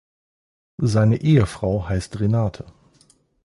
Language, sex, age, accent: German, male, 30-39, Deutschland Deutsch